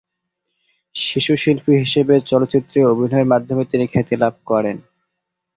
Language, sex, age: Bengali, male, 19-29